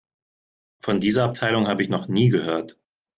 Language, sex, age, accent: German, male, 30-39, Deutschland Deutsch